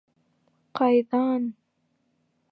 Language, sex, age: Bashkir, female, 19-29